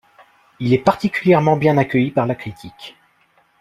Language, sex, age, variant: French, male, 30-39, Français de métropole